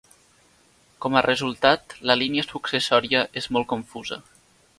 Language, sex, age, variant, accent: Catalan, male, under 19, Nord-Occidental, Tortosí